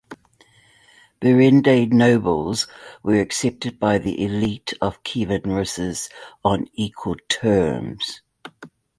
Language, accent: English, New Zealand English